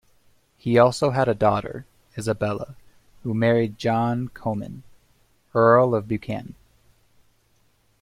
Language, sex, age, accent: English, male, 19-29, United States English